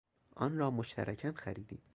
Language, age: Persian, 19-29